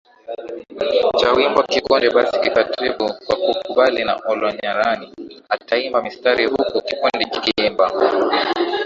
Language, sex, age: Swahili, male, 19-29